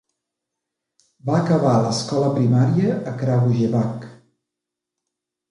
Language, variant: Catalan, Central